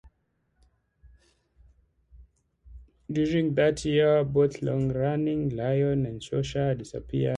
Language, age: English, 19-29